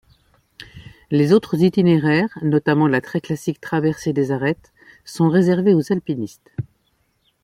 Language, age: French, 60-69